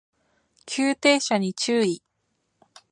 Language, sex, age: Japanese, female, 19-29